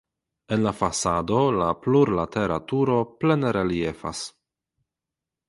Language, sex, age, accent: Esperanto, male, 30-39, Internacia